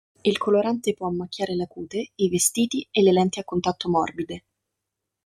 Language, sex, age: Italian, female, 19-29